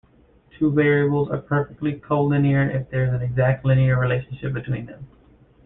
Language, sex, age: English, male, 19-29